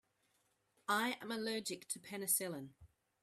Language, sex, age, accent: English, female, 40-49, Australian English